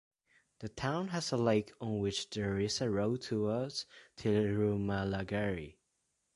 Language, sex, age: English, male, under 19